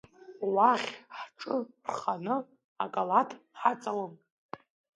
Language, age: Abkhazian, under 19